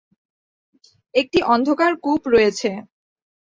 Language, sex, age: Bengali, female, 19-29